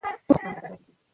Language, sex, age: Pashto, female, 19-29